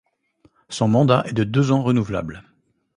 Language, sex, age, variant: French, male, 40-49, Français de métropole